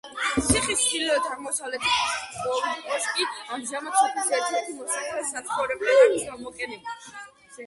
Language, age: Georgian, under 19